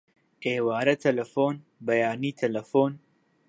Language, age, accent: Central Kurdish, under 19, سۆرانی